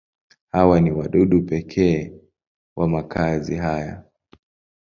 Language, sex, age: Swahili, male, 19-29